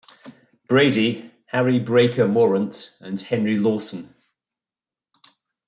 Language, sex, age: English, male, 50-59